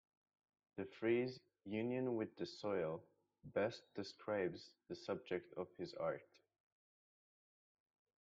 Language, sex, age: English, male, under 19